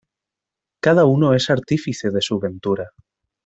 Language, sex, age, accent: Spanish, male, 30-39, España: Centro-Sur peninsular (Madrid, Toledo, Castilla-La Mancha)